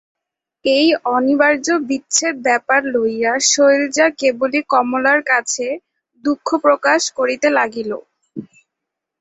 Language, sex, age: Bengali, female, 19-29